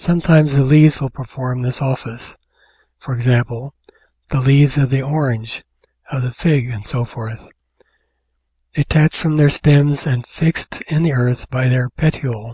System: none